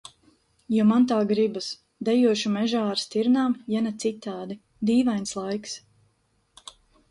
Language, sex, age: Latvian, female, 19-29